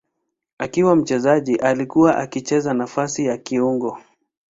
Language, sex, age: Swahili, male, 19-29